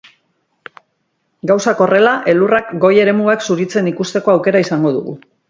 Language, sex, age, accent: Basque, female, 50-59, Mendebalekoa (Araba, Bizkaia, Gipuzkoako mendebaleko herri batzuk)